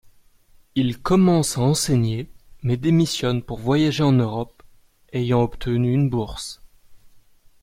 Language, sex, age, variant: French, male, 19-29, Français de métropole